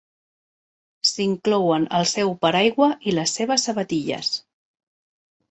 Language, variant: Catalan, Central